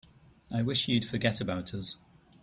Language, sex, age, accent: English, male, 30-39, England English